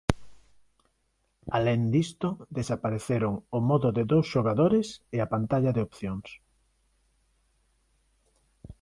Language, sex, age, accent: Galician, male, 50-59, Neofalante